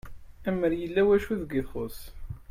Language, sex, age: Kabyle, male, 19-29